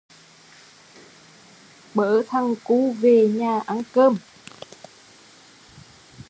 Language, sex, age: Vietnamese, female, 30-39